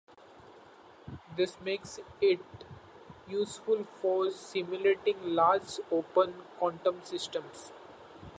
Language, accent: English, India and South Asia (India, Pakistan, Sri Lanka)